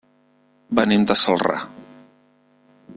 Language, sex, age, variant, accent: Catalan, male, 40-49, Central, central